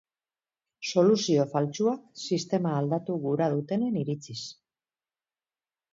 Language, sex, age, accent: Basque, female, 50-59, Mendebalekoa (Araba, Bizkaia, Gipuzkoako mendebaleko herri batzuk)